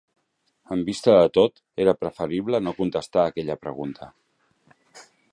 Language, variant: Catalan, Central